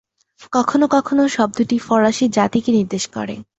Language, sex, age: Bengali, female, under 19